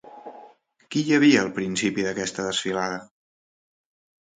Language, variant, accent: Catalan, Central, central